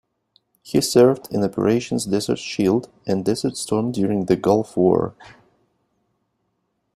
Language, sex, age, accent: English, male, 30-39, England English